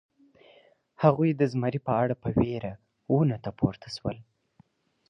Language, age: Pashto, 19-29